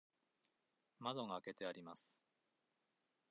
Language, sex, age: Japanese, male, 40-49